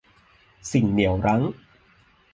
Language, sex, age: Thai, male, 40-49